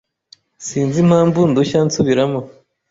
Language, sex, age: Kinyarwanda, male, 30-39